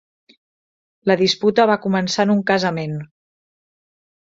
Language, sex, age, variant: Catalan, female, 40-49, Central